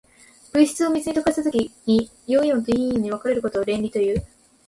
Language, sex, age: Japanese, female, 19-29